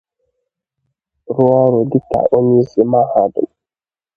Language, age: Igbo, 30-39